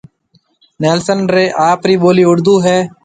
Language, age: Marwari (Pakistan), 40-49